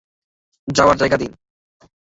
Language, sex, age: Bengali, male, under 19